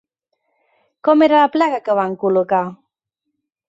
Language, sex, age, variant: Catalan, female, 30-39, Central